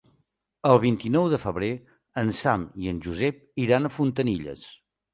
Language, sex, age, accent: Catalan, male, 50-59, Girona